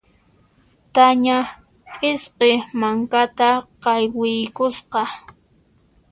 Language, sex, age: Puno Quechua, female, 19-29